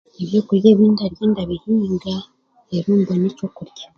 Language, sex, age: Chiga, male, 30-39